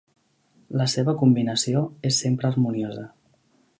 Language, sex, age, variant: Catalan, male, under 19, Central